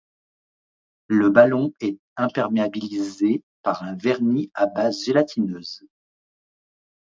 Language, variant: French, Français de métropole